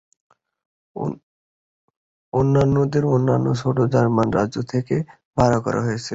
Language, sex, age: Bengali, male, 19-29